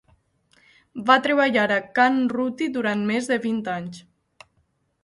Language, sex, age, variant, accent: Catalan, female, 19-29, Valencià meridional, valencià